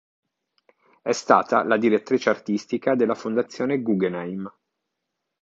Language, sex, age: Italian, male, 40-49